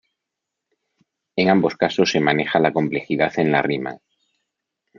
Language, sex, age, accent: Spanish, male, 50-59, España: Norte peninsular (Asturias, Castilla y León, Cantabria, País Vasco, Navarra, Aragón, La Rioja, Guadalajara, Cuenca)